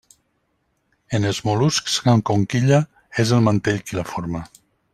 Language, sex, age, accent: Catalan, male, 50-59, valencià